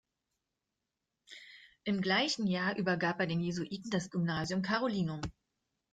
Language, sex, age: German, female, 50-59